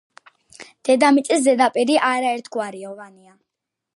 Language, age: Georgian, under 19